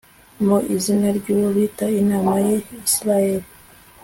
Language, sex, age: Kinyarwanda, female, 19-29